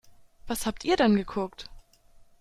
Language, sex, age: German, female, 19-29